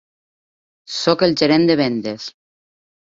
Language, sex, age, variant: Catalan, female, 30-39, Nord-Occidental